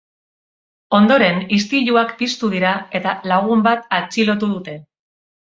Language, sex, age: Basque, female, 40-49